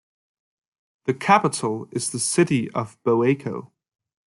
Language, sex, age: English, male, 19-29